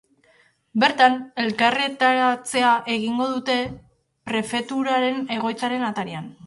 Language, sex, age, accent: Basque, female, 19-29, Erdialdekoa edo Nafarra (Gipuzkoa, Nafarroa)